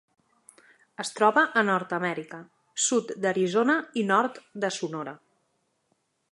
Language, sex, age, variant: Catalan, female, 30-39, Central